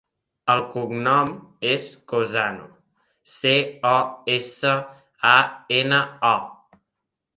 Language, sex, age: Catalan, male, 40-49